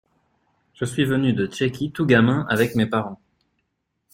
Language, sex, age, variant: French, male, 19-29, Français de métropole